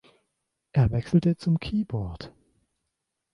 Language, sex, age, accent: German, male, 19-29, Deutschland Deutsch